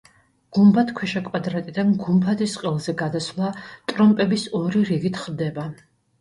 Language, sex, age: Georgian, female, 50-59